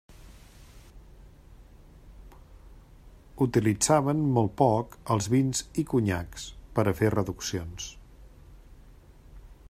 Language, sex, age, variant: Catalan, male, 50-59, Central